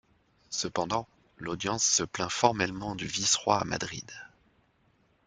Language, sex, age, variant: French, male, 40-49, Français de métropole